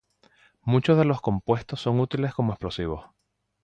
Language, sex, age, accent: Spanish, male, 40-49, Caribe: Cuba, Venezuela, Puerto Rico, República Dominicana, Panamá, Colombia caribeña, México caribeño, Costa del golfo de México